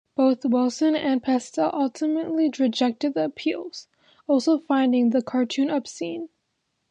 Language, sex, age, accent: English, female, under 19, United States English